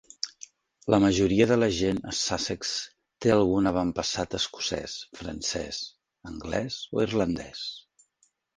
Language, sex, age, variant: Catalan, male, 50-59, Central